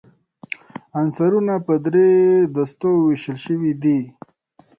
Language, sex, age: Pashto, male, 30-39